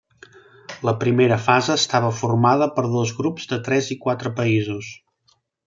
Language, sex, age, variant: Catalan, male, 30-39, Central